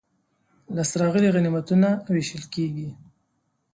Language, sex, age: Pashto, male, 19-29